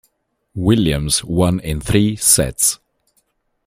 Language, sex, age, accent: English, male, 30-39, Southern African (South Africa, Zimbabwe, Namibia)